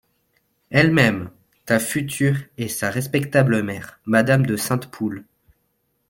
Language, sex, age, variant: French, male, 30-39, Français de métropole